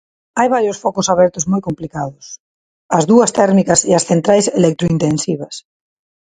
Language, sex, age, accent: Galician, female, 30-39, Neofalante